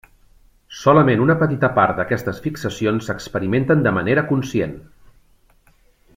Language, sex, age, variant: Catalan, male, 40-49, Central